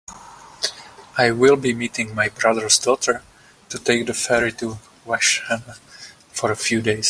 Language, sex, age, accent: English, male, 30-39, United States English